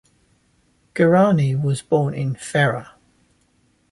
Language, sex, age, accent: English, male, 30-39, England English